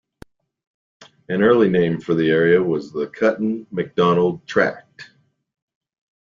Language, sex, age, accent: English, male, 40-49, United States English